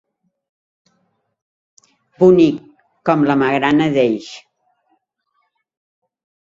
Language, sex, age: Catalan, female, 60-69